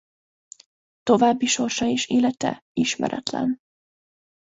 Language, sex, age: Hungarian, female, 19-29